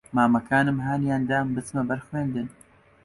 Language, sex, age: Central Kurdish, male, 19-29